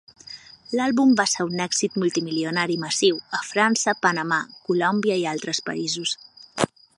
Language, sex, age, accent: Catalan, female, 30-39, balear; central